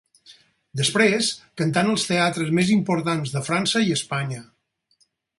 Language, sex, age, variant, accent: Catalan, male, 60-69, Balear, balear